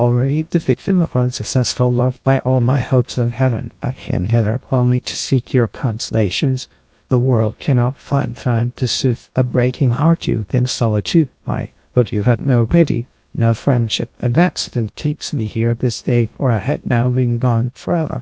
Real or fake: fake